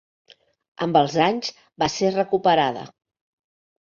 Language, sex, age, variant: Catalan, female, 50-59, Central